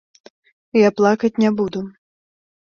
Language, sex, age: Belarusian, male, under 19